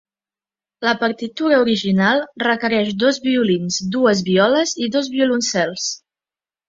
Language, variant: Catalan, Central